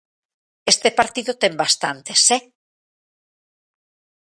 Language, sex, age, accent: Galician, female, 40-49, Normativo (estándar)